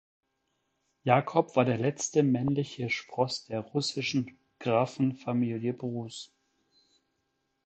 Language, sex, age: German, male, 40-49